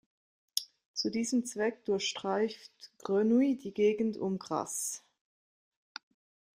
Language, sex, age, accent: German, female, 30-39, Schweizerdeutsch